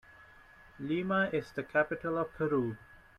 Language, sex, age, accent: English, male, 19-29, India and South Asia (India, Pakistan, Sri Lanka)